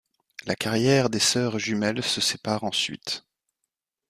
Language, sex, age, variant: French, male, 19-29, Français de métropole